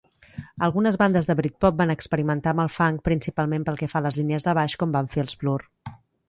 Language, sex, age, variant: Catalan, female, 40-49, Central